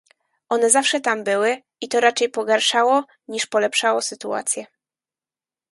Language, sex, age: Polish, female, 19-29